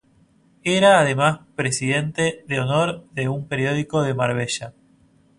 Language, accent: Spanish, Rioplatense: Argentina, Uruguay, este de Bolivia, Paraguay